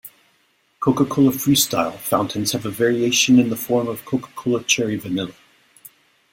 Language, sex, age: English, male, 40-49